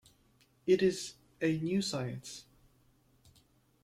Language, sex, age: English, male, 19-29